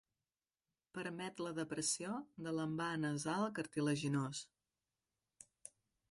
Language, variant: Catalan, Central